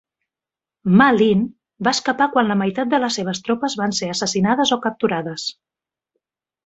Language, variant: Catalan, Central